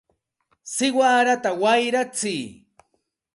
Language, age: Santa Ana de Tusi Pasco Quechua, 40-49